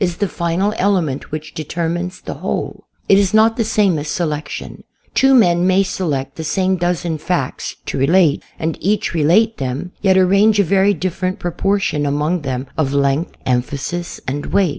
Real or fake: real